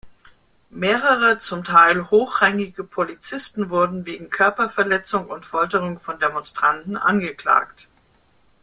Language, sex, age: German, male, 50-59